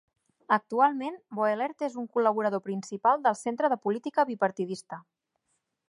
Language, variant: Catalan, Central